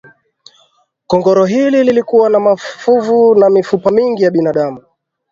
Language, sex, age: Swahili, male, 19-29